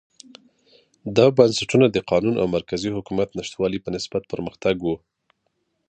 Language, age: Pashto, 30-39